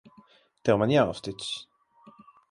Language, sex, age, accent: Latvian, male, 30-39, Rigas